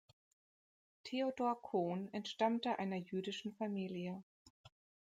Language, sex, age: German, female, 30-39